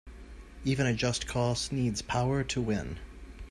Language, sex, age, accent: English, male, 40-49, United States English